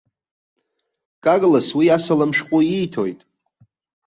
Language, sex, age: Abkhazian, male, 40-49